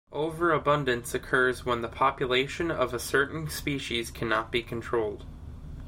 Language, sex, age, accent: English, male, 19-29, United States English